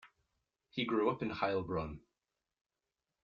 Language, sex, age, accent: English, male, 19-29, United States English